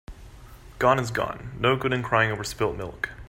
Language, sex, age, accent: English, male, under 19, United States English